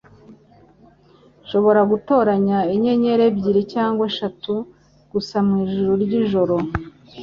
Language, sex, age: Kinyarwanda, male, 19-29